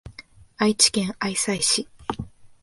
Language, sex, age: Japanese, female, 19-29